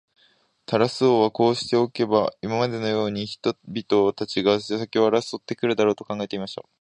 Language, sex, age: Japanese, male, 19-29